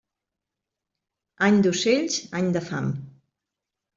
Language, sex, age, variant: Catalan, female, 50-59, Central